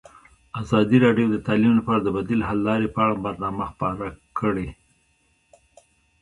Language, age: Pashto, 60-69